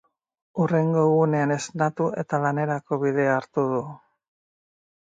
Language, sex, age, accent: Basque, female, 40-49, Mendebalekoa (Araba, Bizkaia, Gipuzkoako mendebaleko herri batzuk)